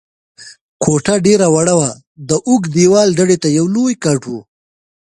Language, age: Pashto, 19-29